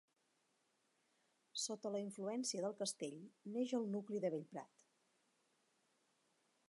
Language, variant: Catalan, Septentrional